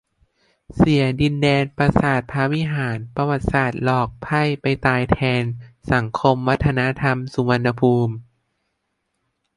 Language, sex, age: Thai, male, under 19